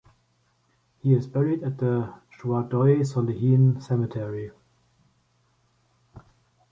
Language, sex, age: English, male, 19-29